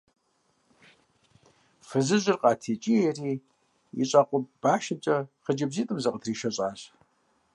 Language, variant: Kabardian, Адыгэбзэ (Къэбэрдей, Кирил, псоми зэдай)